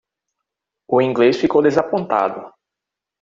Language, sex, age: Portuguese, male, 30-39